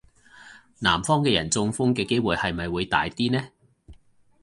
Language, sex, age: Cantonese, male, 40-49